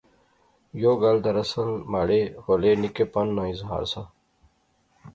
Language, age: Pahari-Potwari, 40-49